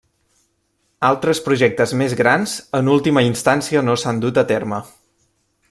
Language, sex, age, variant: Catalan, male, 19-29, Central